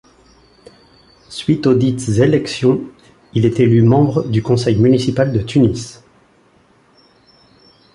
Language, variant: French, Français de métropole